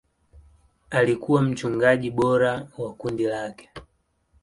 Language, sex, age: Swahili, male, 19-29